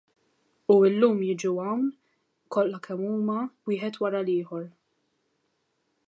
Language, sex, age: Maltese, female, 19-29